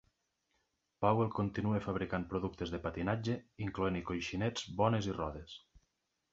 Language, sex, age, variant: Catalan, male, 19-29, Nord-Occidental